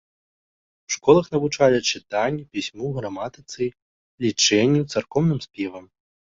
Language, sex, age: Belarusian, male, 19-29